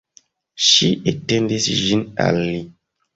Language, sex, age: Esperanto, male, 30-39